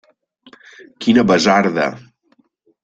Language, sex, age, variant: Catalan, male, 40-49, Balear